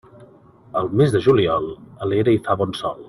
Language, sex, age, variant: Catalan, male, 40-49, Central